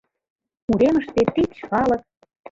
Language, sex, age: Mari, female, 40-49